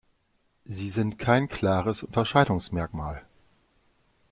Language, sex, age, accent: German, male, 40-49, Deutschland Deutsch